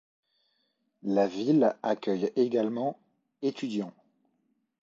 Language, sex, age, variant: French, male, 30-39, Français de métropole